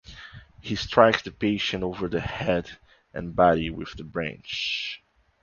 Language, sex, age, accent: English, male, 19-29, United States English